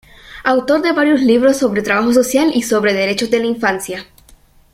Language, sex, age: Spanish, female, 19-29